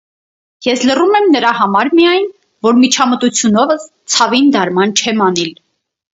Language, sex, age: Armenian, female, 30-39